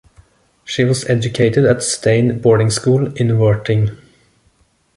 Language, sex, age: English, male, 30-39